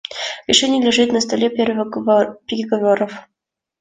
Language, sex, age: Russian, female, 19-29